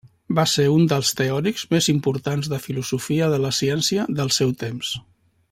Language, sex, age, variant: Catalan, male, 50-59, Central